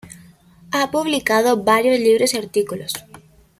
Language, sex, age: Spanish, female, 19-29